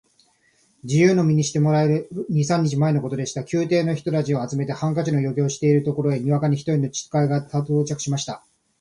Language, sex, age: Japanese, male, 30-39